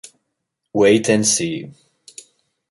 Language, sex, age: Italian, male, 19-29